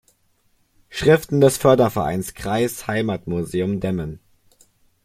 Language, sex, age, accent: German, male, under 19, Deutschland Deutsch